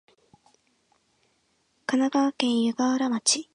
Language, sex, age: Japanese, female, 19-29